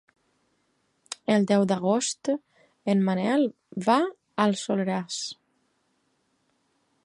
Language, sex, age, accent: Catalan, female, 40-49, valencià